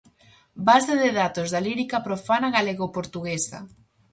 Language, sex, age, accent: Galician, female, under 19, Central (gheada)